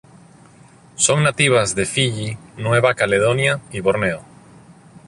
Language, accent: Spanish, Caribe: Cuba, Venezuela, Puerto Rico, República Dominicana, Panamá, Colombia caribeña, México caribeño, Costa del golfo de México